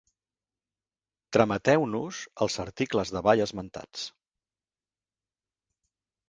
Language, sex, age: Catalan, male, 50-59